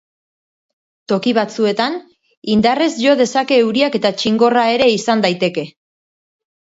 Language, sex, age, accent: Basque, female, 40-49, Mendebalekoa (Araba, Bizkaia, Gipuzkoako mendebaleko herri batzuk)